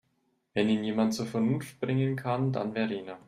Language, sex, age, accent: German, male, 19-29, Deutschland Deutsch